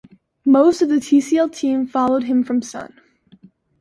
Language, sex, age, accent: English, female, 19-29, United States English